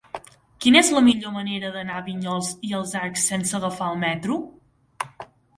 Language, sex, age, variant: Catalan, female, under 19, Central